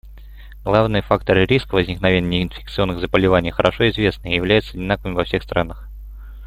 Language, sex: Russian, male